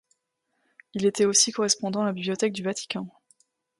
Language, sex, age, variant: French, female, 19-29, Français d'Europe